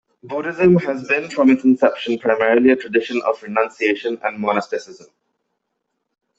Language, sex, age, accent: English, male, 19-29, England English